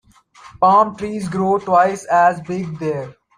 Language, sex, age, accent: English, male, 19-29, India and South Asia (India, Pakistan, Sri Lanka)